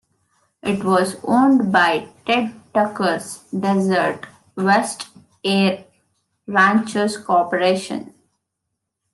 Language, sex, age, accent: English, female, 19-29, India and South Asia (India, Pakistan, Sri Lanka)